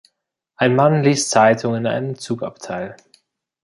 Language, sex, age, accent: German, male, 19-29, Deutschland Deutsch